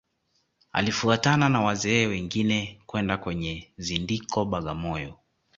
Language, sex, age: Swahili, male, 19-29